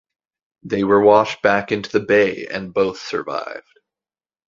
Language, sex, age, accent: English, male, 19-29, United States English